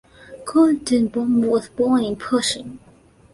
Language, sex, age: English, female, 19-29